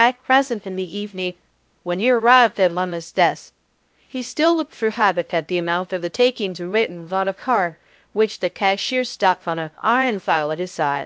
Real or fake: fake